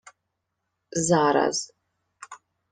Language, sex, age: Ukrainian, female, 30-39